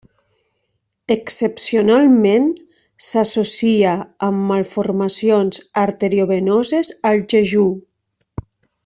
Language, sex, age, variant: Catalan, female, 40-49, Nord-Occidental